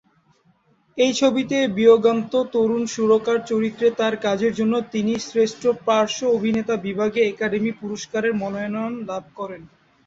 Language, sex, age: Bengali, male, 19-29